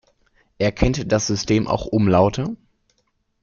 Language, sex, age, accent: German, male, 19-29, Deutschland Deutsch